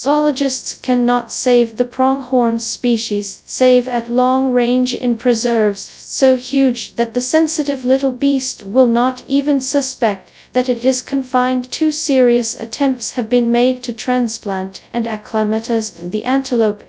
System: TTS, FastPitch